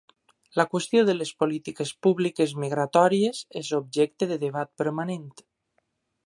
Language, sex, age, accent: Catalan, male, 19-29, valencià